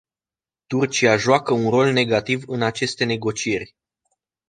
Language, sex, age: Romanian, male, 19-29